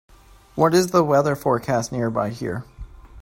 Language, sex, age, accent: English, male, 19-29, United States English